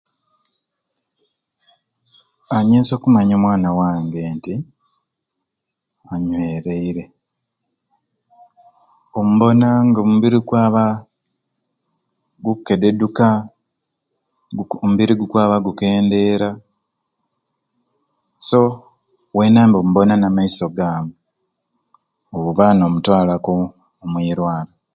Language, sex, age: Ruuli, male, 40-49